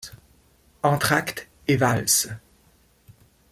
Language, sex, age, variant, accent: French, male, 40-49, Français d'Amérique du Nord, Français du Canada